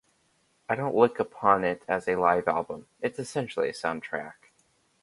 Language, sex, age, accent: English, male, under 19, United States English